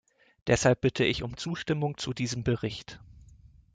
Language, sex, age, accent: German, male, 30-39, Deutschland Deutsch